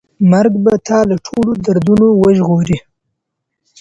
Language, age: Pashto, 19-29